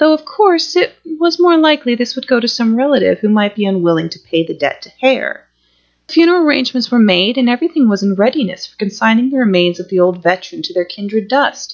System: none